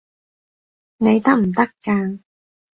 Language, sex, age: Cantonese, female, 19-29